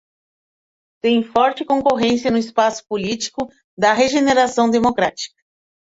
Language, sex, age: Portuguese, female, 50-59